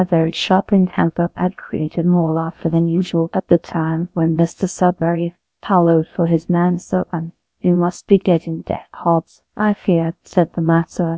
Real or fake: fake